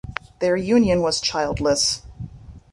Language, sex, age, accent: English, female, 30-39, United States English